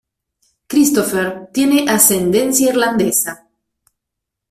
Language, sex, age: Spanish, female, 40-49